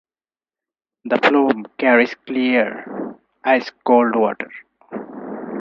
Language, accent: English, India and South Asia (India, Pakistan, Sri Lanka)